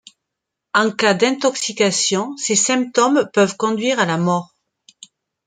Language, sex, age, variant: French, female, 40-49, Français de métropole